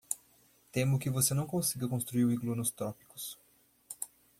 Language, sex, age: Portuguese, male, 19-29